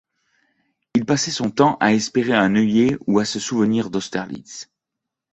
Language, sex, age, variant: French, male, 30-39, Français de métropole